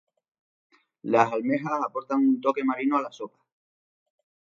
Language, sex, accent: Spanish, male, España: Sur peninsular (Andalucia, Extremadura, Murcia)